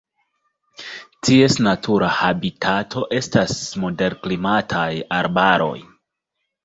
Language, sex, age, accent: Esperanto, male, 19-29, Internacia